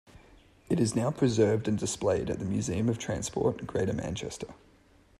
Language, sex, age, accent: English, male, 19-29, Australian English